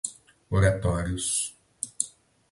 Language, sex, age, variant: Portuguese, male, 30-39, Portuguese (Brasil)